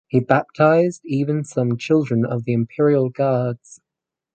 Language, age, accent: English, under 19, Australian English